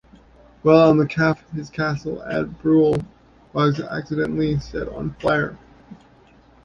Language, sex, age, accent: English, male, 40-49, Canadian English